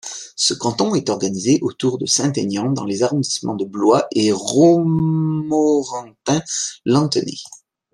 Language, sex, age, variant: French, male, 40-49, Français de métropole